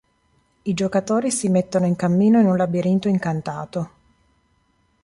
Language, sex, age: Italian, female, 40-49